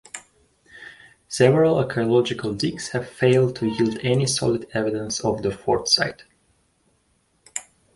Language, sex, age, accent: English, male, 19-29, United States English